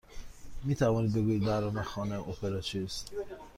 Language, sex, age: Persian, male, 30-39